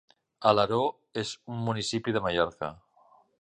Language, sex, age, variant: Catalan, male, 50-59, Central